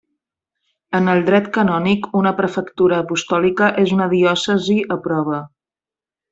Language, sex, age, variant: Catalan, female, 40-49, Central